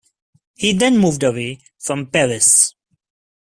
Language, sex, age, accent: English, male, 19-29, India and South Asia (India, Pakistan, Sri Lanka)